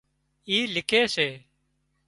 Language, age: Wadiyara Koli, 30-39